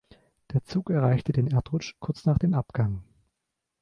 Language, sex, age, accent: German, male, 19-29, Deutschland Deutsch